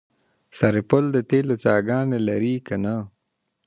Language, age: Pashto, 19-29